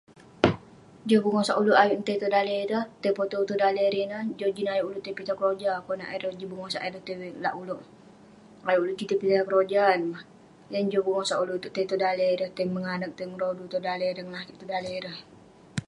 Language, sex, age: Western Penan, female, under 19